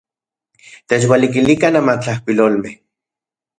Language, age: Central Puebla Nahuatl, 30-39